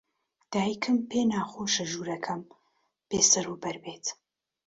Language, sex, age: Central Kurdish, female, 30-39